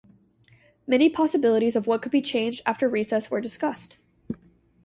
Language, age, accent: English, 19-29, United States English